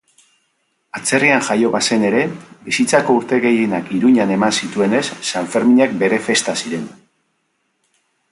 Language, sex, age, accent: Basque, male, 50-59, Mendebalekoa (Araba, Bizkaia, Gipuzkoako mendebaleko herri batzuk)